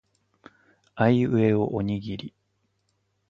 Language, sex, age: Japanese, male, 30-39